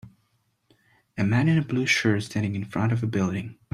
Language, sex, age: English, male, 19-29